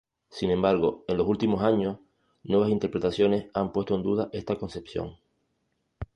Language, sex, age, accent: Spanish, male, 30-39, España: Islas Canarias